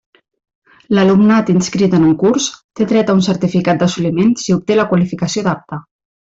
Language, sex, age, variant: Catalan, female, 40-49, Central